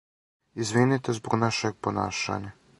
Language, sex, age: Serbian, male, 19-29